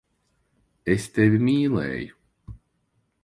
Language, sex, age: Latvian, male, 40-49